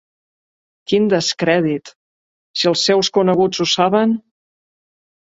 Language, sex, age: Catalan, female, 50-59